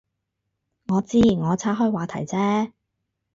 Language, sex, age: Cantonese, female, 30-39